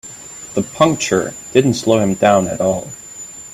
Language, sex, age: English, male, 19-29